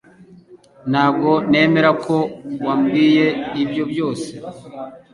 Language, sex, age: Kinyarwanda, male, 40-49